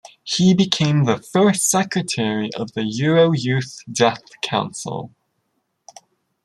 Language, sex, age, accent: English, male, 19-29, Canadian English